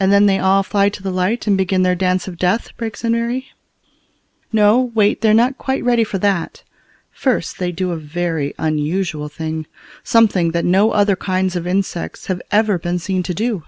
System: none